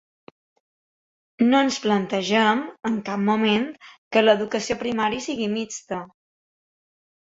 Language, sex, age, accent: Catalan, female, 30-39, mallorquí